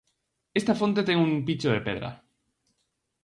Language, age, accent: Galician, 19-29, Atlántico (seseo e gheada)